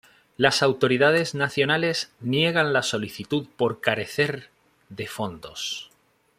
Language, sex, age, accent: Spanish, male, 30-39, España: Norte peninsular (Asturias, Castilla y León, Cantabria, País Vasco, Navarra, Aragón, La Rioja, Guadalajara, Cuenca)